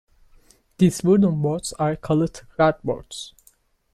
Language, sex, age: English, male, 19-29